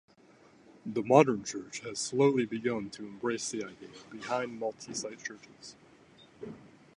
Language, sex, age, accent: English, male, 19-29, United States English